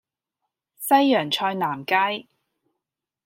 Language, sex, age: Cantonese, female, 19-29